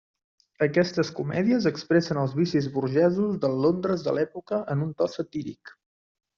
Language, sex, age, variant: Catalan, male, 19-29, Central